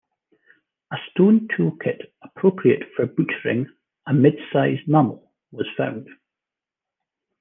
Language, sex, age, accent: English, male, 40-49, Scottish English